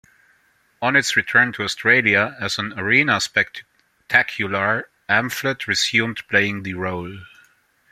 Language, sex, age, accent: English, male, 40-49, United States English